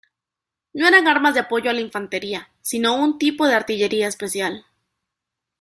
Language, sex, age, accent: Spanish, female, 19-29, México